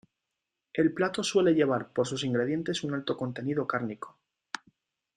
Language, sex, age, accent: Spanish, male, 19-29, España: Centro-Sur peninsular (Madrid, Toledo, Castilla-La Mancha)